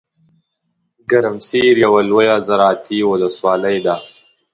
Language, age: Pashto, 19-29